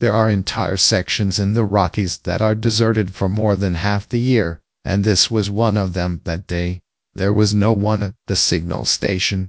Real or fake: fake